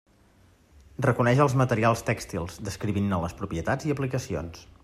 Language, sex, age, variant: Catalan, male, 30-39, Central